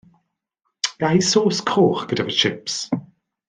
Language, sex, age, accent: Welsh, male, 30-39, Y Deyrnas Unedig Cymraeg